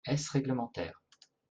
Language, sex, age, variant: French, male, 40-49, Français de métropole